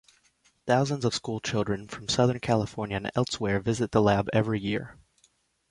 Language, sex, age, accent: English, male, 19-29, United States English